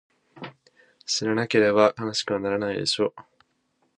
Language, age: Japanese, 19-29